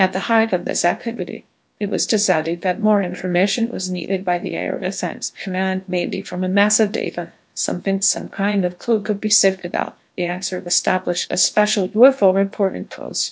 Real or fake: fake